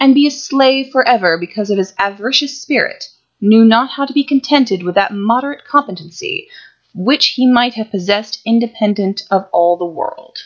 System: none